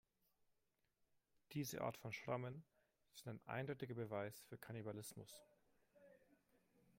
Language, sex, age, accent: German, male, 30-39, Deutschland Deutsch